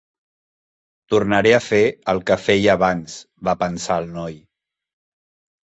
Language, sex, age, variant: Catalan, male, 40-49, Central